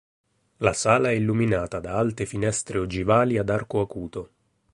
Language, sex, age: Italian, male, 30-39